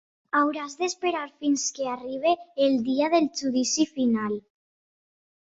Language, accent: Catalan, valencià